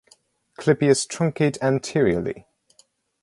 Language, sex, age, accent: English, male, 19-29, United States English